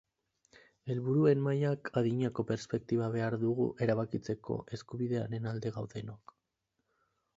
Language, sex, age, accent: Basque, male, 19-29, Mendebalekoa (Araba, Bizkaia, Gipuzkoako mendebaleko herri batzuk)